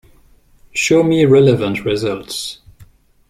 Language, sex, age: English, male, 30-39